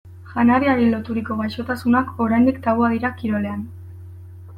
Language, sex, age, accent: Basque, female, 19-29, Erdialdekoa edo Nafarra (Gipuzkoa, Nafarroa)